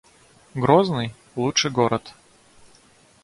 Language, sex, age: Russian, male, 30-39